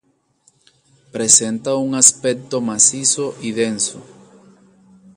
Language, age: Spanish, 30-39